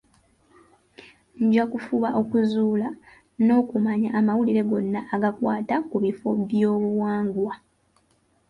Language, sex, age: Ganda, female, 19-29